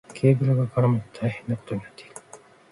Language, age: Japanese, 50-59